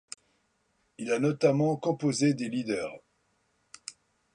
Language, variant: French, Français de métropole